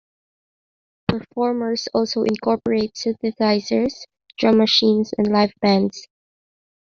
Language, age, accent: English, 19-29, Filipino